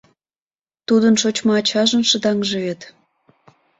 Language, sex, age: Mari, female, 19-29